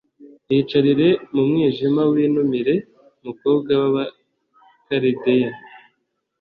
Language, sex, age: Kinyarwanda, male, 19-29